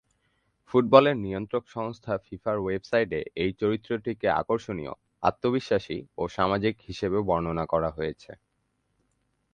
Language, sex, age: Bengali, male, 19-29